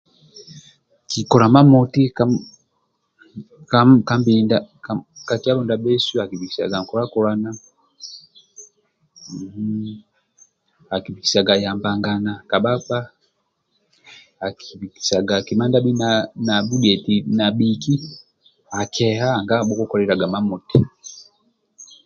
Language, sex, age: Amba (Uganda), male, 30-39